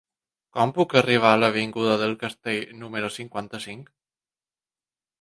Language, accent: Catalan, balear; aprenent (recent, des del castellà)